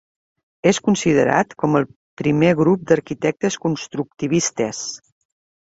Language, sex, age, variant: Catalan, female, 50-59, Septentrional